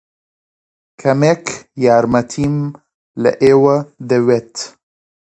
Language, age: Central Kurdish, 19-29